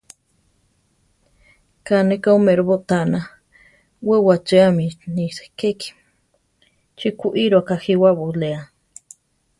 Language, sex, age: Central Tarahumara, female, 30-39